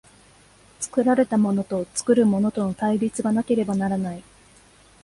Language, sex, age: Japanese, female, 19-29